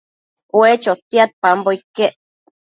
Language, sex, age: Matsés, female, under 19